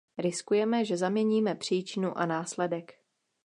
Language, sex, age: Czech, female, 19-29